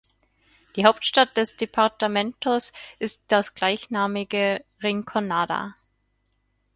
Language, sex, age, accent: German, female, 30-39, Österreichisches Deutsch